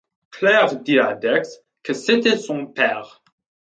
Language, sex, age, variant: French, male, under 19, Français de métropole